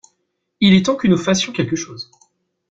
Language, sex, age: French, male, 19-29